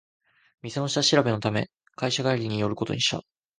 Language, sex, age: Japanese, male, under 19